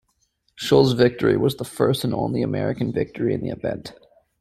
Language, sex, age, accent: English, male, 30-39, United States English